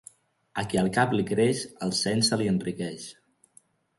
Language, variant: Catalan, Central